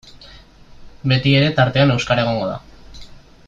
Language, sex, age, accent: Basque, male, 19-29, Mendebalekoa (Araba, Bizkaia, Gipuzkoako mendebaleko herri batzuk)